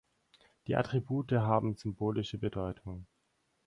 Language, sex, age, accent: German, male, 19-29, Deutschland Deutsch